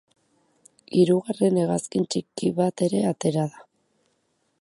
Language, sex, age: Basque, female, 19-29